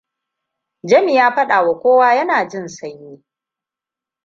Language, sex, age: Hausa, female, 30-39